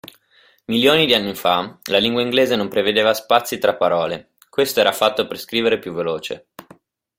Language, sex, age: Italian, male, 19-29